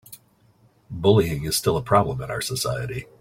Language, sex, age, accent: English, male, 40-49, United States English